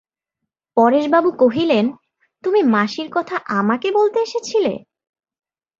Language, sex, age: Bengali, female, 19-29